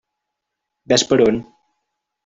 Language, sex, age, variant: Catalan, male, 19-29, Central